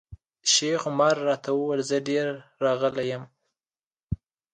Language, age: Pashto, under 19